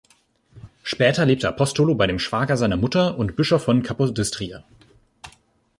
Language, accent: German, Deutschland Deutsch